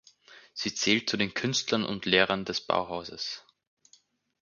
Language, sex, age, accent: German, male, 19-29, Österreichisches Deutsch